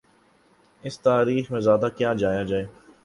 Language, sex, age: Urdu, male, 19-29